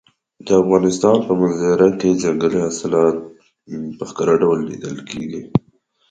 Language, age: Pashto, 19-29